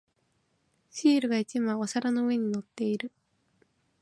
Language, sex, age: Japanese, female, 19-29